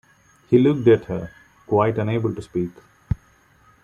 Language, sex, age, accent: English, male, 19-29, India and South Asia (India, Pakistan, Sri Lanka)